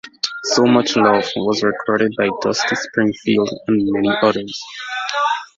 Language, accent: English, West Indies and Bermuda (Bahamas, Bermuda, Jamaica, Trinidad)